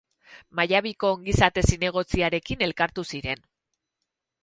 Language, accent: Basque, Erdialdekoa edo Nafarra (Gipuzkoa, Nafarroa)